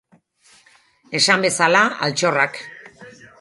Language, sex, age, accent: Basque, female, 40-49, Erdialdekoa edo Nafarra (Gipuzkoa, Nafarroa)